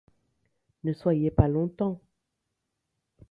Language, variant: French, Français de métropole